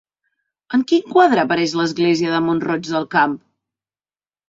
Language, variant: Catalan, Central